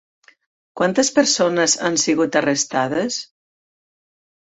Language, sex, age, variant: Catalan, female, 60-69, Central